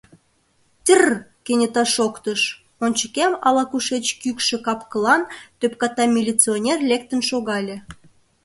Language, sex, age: Mari, female, 19-29